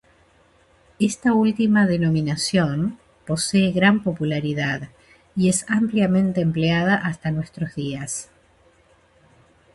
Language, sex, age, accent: Spanish, female, 60-69, Rioplatense: Argentina, Uruguay, este de Bolivia, Paraguay